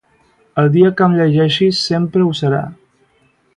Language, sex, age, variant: Catalan, male, 19-29, Central